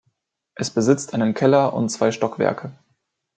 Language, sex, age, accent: German, male, under 19, Deutschland Deutsch